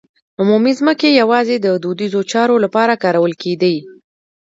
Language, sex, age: Pashto, female, 19-29